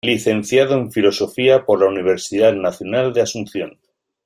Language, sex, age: Spanish, male, 50-59